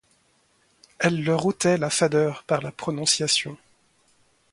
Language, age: French, 40-49